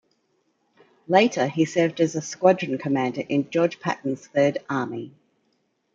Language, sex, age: English, female, 40-49